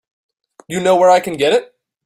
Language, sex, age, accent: English, male, 19-29, United States English